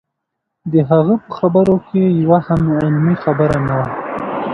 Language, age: Pashto, 19-29